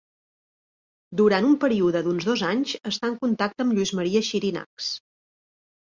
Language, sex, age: Catalan, female, 40-49